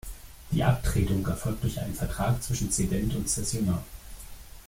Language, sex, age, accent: German, male, 30-39, Deutschland Deutsch